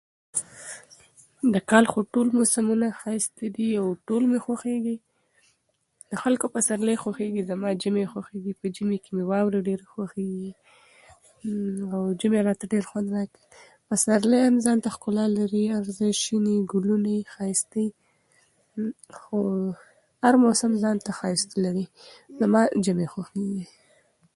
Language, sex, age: Pashto, female, 19-29